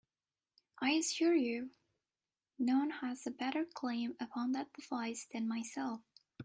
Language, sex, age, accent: English, female, 19-29, United States English